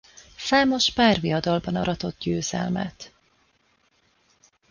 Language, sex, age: Hungarian, female, 30-39